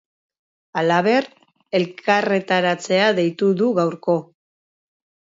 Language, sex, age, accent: Basque, female, 40-49, Mendebalekoa (Araba, Bizkaia, Gipuzkoako mendebaleko herri batzuk)